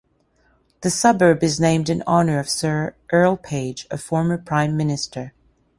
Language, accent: English, Canadian English